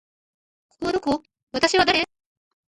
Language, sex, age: Japanese, female, 19-29